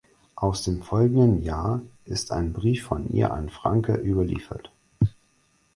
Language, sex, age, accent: German, male, 19-29, Deutschland Deutsch